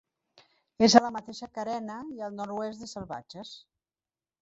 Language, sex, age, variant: Catalan, female, 50-59, Nord-Occidental